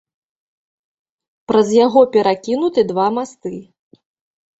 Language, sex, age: Belarusian, female, 30-39